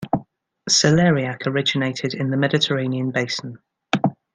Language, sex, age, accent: English, female, 30-39, England English